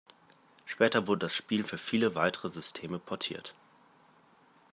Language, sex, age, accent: German, male, 19-29, Deutschland Deutsch